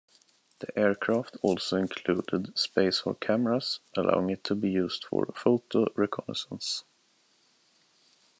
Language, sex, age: English, male, 30-39